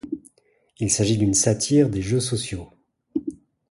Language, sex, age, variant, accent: French, male, 40-49, Français d'Europe, Français de Belgique